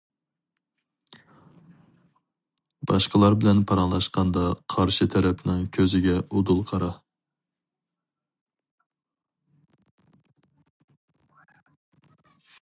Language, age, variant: Uyghur, 19-29, ئۇيغۇر تىلى